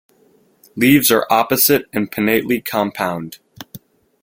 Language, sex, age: English, male, 19-29